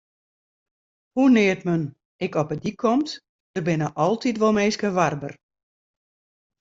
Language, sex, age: Western Frisian, female, 60-69